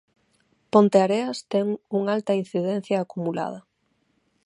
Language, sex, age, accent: Galician, female, 30-39, Normativo (estándar); Neofalante